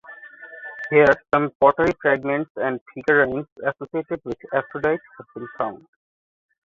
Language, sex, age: English, male, 19-29